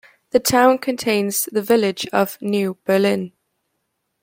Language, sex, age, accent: English, female, under 19, England English